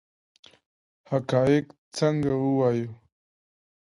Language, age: Pashto, 19-29